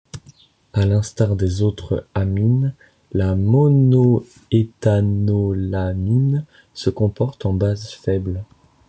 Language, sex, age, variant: French, male, under 19, Français de métropole